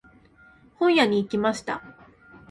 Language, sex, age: Japanese, female, 19-29